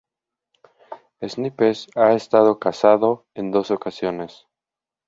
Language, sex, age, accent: Spanish, male, 19-29, México